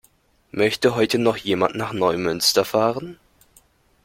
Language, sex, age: German, male, 19-29